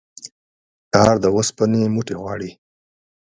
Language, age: Pashto, 40-49